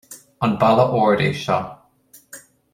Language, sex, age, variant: Irish, male, 19-29, Gaeilge na Mumhan